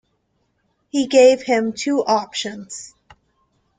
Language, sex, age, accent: English, female, 19-29, United States English